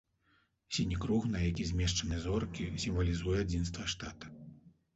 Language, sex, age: Belarusian, male, 50-59